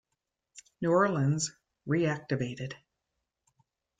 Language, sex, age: English, female, 50-59